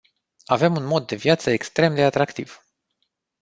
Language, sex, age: Romanian, male, 30-39